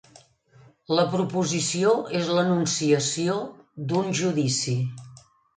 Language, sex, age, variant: Catalan, female, 60-69, Central